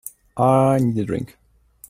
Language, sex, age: English, male, 19-29